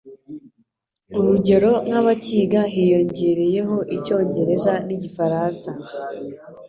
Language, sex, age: Kinyarwanda, female, 19-29